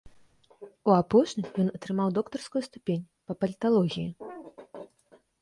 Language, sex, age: Belarusian, female, 30-39